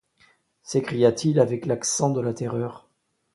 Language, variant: French, Français de métropole